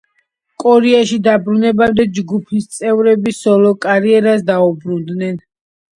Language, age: Georgian, under 19